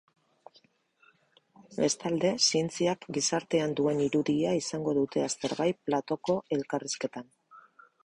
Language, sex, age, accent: Basque, female, 50-59, Mendebalekoa (Araba, Bizkaia, Gipuzkoako mendebaleko herri batzuk)